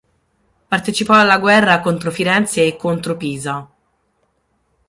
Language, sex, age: Italian, male, 30-39